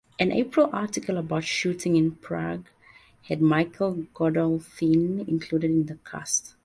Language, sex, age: English, female, 30-39